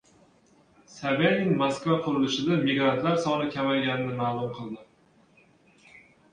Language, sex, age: Uzbek, male, 30-39